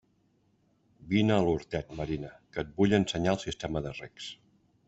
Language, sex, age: Catalan, male, 50-59